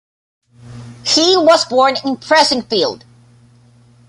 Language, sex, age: English, male, 19-29